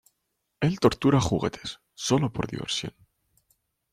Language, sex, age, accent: Spanish, male, 19-29, España: Centro-Sur peninsular (Madrid, Toledo, Castilla-La Mancha)